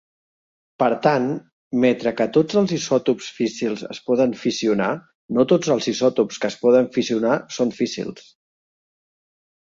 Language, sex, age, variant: Catalan, male, 50-59, Central